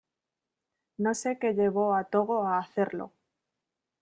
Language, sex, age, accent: Spanish, female, 19-29, España: Centro-Sur peninsular (Madrid, Toledo, Castilla-La Mancha)